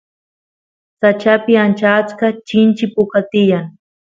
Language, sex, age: Santiago del Estero Quichua, female, 19-29